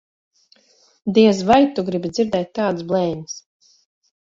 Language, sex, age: Latvian, female, 30-39